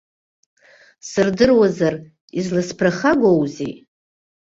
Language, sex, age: Abkhazian, female, 60-69